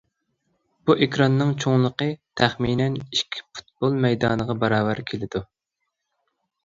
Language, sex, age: Uyghur, male, 30-39